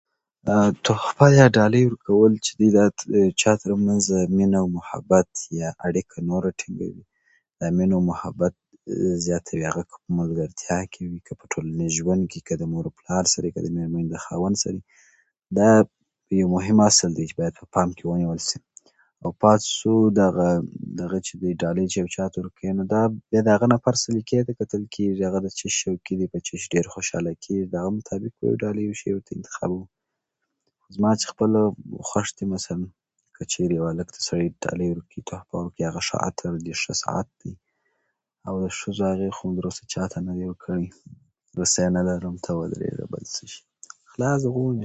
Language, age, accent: Pashto, 19-29, معیاري پښتو